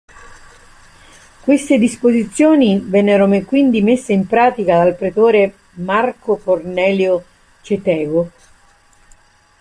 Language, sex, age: Italian, female, 50-59